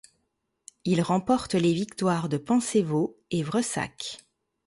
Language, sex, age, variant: French, female, 40-49, Français de métropole